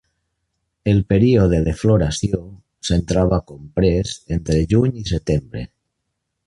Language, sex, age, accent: Catalan, male, 50-59, valencià